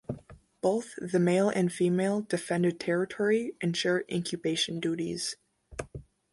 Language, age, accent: English, under 19, United States English